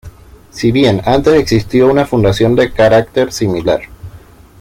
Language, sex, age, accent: Spanish, male, 19-29, Caribe: Cuba, Venezuela, Puerto Rico, República Dominicana, Panamá, Colombia caribeña, México caribeño, Costa del golfo de México